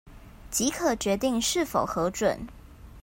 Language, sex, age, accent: Chinese, female, 19-29, 出生地：臺北市